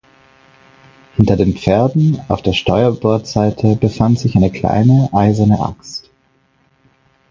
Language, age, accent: German, 30-39, Österreichisches Deutsch